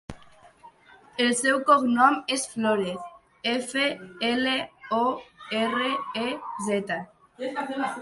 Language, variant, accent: Catalan, Nord-Occidental, nord-occidental